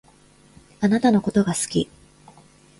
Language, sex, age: Japanese, female, 19-29